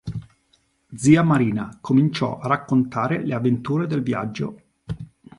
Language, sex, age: Italian, male, 40-49